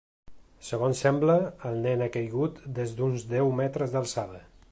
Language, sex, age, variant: Catalan, male, 30-39, Central